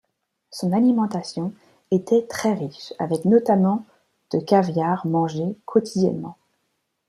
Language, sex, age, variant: French, female, 19-29, Français de métropole